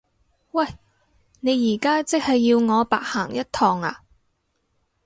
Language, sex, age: Cantonese, female, 19-29